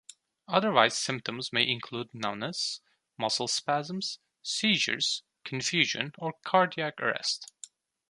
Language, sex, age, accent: English, male, 19-29, United States English